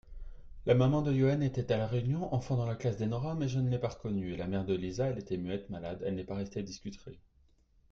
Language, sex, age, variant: French, male, 30-39, Français de métropole